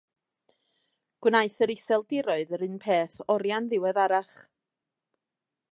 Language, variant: Welsh, North-Western Welsh